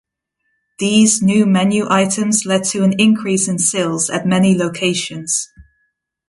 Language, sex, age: English, female, 19-29